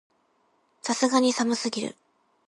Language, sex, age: Japanese, female, 19-29